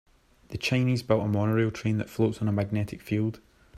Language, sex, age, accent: English, male, 19-29, Scottish English